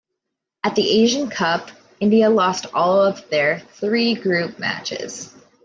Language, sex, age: English, female, 30-39